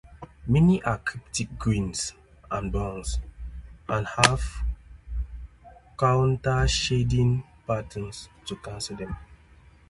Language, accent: English, England English; Southern African (South Africa, Zimbabwe, Namibia)